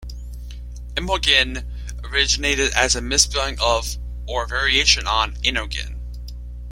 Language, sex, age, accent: English, male, under 19, United States English